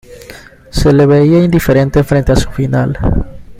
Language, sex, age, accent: Spanish, male, 19-29, Andino-Pacífico: Colombia, Perú, Ecuador, oeste de Bolivia y Venezuela andina